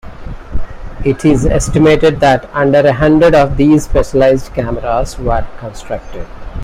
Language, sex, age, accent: English, male, 40-49, India and South Asia (India, Pakistan, Sri Lanka)